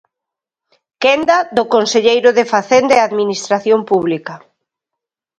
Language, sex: Galician, female